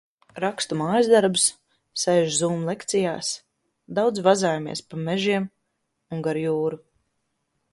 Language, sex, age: Latvian, female, 19-29